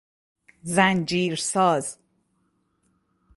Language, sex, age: Persian, female, 40-49